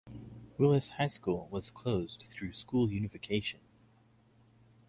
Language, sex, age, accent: English, male, 30-39, United States English